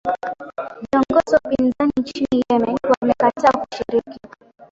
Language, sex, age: Swahili, female, 19-29